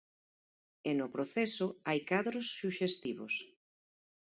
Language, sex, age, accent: Galician, female, 40-49, Normativo (estándar)